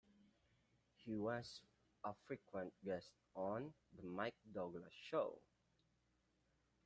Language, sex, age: English, male, 19-29